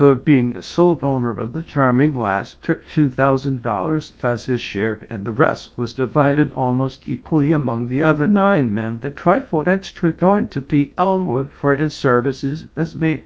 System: TTS, GlowTTS